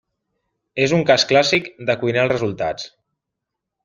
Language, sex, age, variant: Catalan, male, 30-39, Central